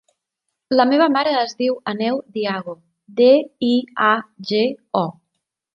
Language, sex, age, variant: Catalan, female, 30-39, Central